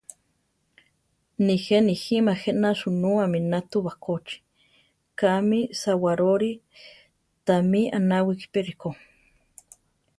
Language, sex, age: Central Tarahumara, female, 30-39